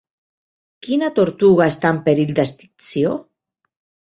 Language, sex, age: Catalan, female, 50-59